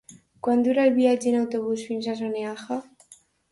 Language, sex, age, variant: Catalan, female, under 19, Alacantí